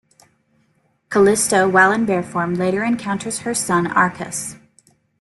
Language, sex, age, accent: English, female, 30-39, United States English